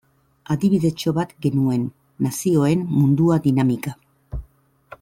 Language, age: Basque, 50-59